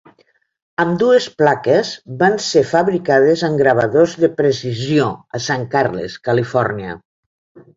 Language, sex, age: Catalan, female, 60-69